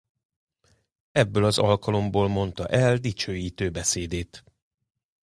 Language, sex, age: Hungarian, male, 40-49